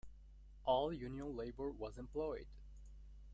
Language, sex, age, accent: English, male, 19-29, United States English